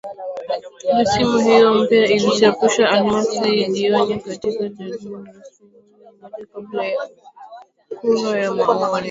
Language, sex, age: Swahili, female, 19-29